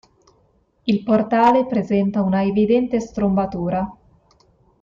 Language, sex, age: Italian, female, 19-29